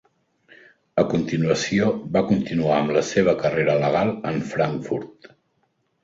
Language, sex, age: Catalan, male, 50-59